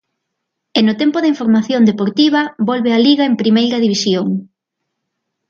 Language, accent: Galician, Atlántico (seseo e gheada)